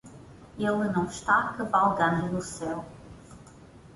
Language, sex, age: Portuguese, female, 30-39